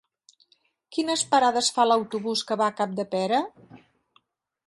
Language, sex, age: Catalan, female, 60-69